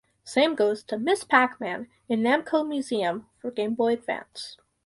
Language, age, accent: English, under 19, Canadian English